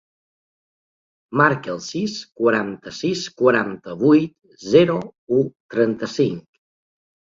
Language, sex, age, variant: Catalan, male, 30-39, Balear